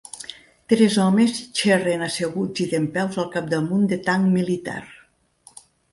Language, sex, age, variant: Catalan, female, 60-69, Central